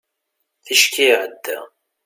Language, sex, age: Kabyle, male, 30-39